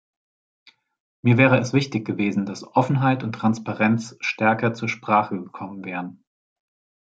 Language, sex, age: German, male, 40-49